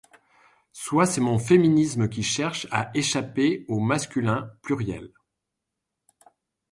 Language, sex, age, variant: French, male, 40-49, Français de métropole